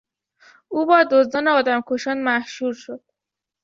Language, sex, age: Persian, female, under 19